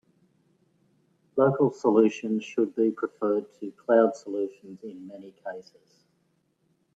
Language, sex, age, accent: English, male, 50-59, Australian English